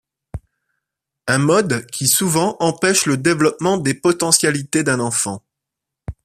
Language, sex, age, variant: French, male, 30-39, Français de métropole